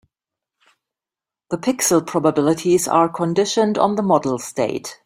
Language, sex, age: English, female, 40-49